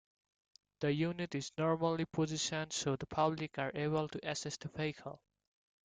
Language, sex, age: English, male, 19-29